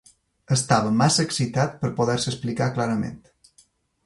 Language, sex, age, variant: Catalan, female, 40-49, Balear